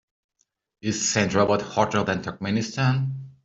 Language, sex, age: English, male, 50-59